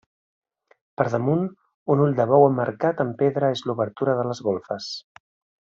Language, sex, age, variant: Catalan, male, 40-49, Central